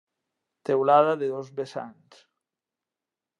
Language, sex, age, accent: Catalan, male, 50-59, valencià